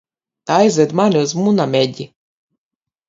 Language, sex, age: Latvian, female, 50-59